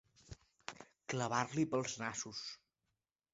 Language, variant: Catalan, Central